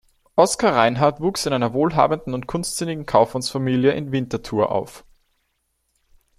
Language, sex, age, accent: German, male, 19-29, Österreichisches Deutsch